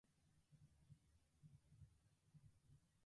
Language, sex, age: English, female, 19-29